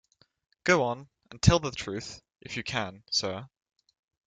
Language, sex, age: English, male, 19-29